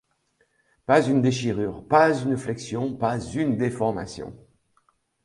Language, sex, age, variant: French, male, 60-69, Français de métropole